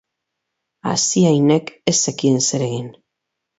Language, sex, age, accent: Basque, female, 40-49, Mendebalekoa (Araba, Bizkaia, Gipuzkoako mendebaleko herri batzuk)